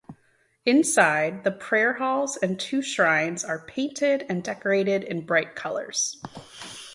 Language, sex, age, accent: English, female, 30-39, United States English